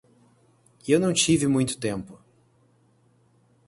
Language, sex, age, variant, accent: Portuguese, male, 19-29, Portuguese (Brasil), Paulista